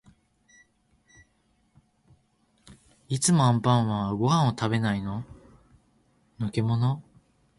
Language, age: Japanese, 19-29